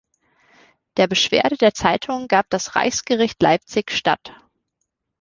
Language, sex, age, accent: German, female, 19-29, Deutschland Deutsch